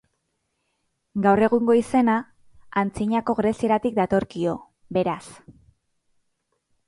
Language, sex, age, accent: Basque, female, 30-39, Mendebalekoa (Araba, Bizkaia, Gipuzkoako mendebaleko herri batzuk)